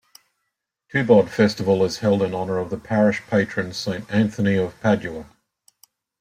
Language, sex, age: English, male, 50-59